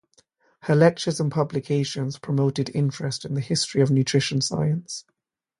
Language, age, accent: English, 19-29, England English; London English